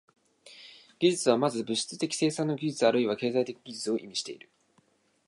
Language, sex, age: Japanese, male, 19-29